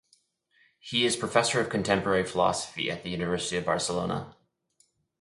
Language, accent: English, United States English